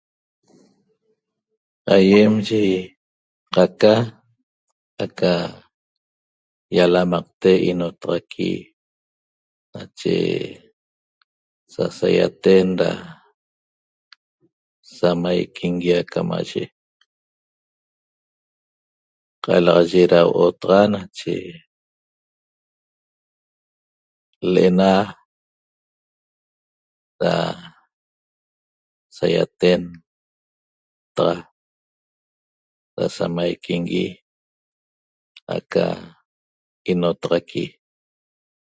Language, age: Toba, 60-69